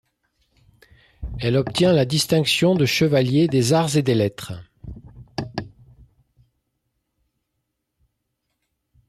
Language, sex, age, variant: French, male, 50-59, Français de métropole